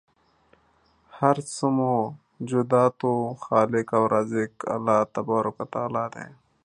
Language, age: Pashto, 30-39